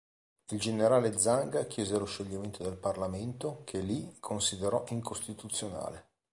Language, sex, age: Italian, male, 40-49